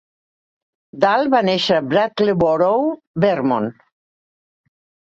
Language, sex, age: Catalan, female, 60-69